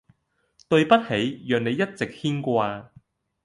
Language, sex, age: Cantonese, male, 30-39